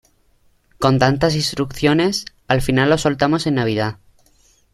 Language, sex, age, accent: Spanish, male, under 19, España: Sur peninsular (Andalucia, Extremadura, Murcia)